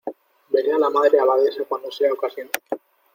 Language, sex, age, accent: Spanish, male, 19-29, España: Norte peninsular (Asturias, Castilla y León, Cantabria, País Vasco, Navarra, Aragón, La Rioja, Guadalajara, Cuenca)